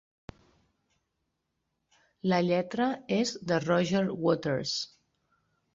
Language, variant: Catalan, Central